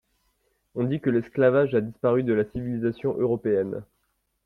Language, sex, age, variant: French, male, 19-29, Français de métropole